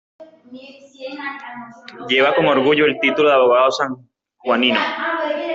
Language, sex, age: Spanish, female, 19-29